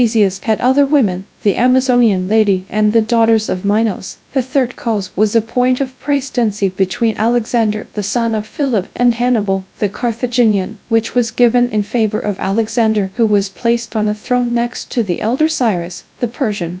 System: TTS, GradTTS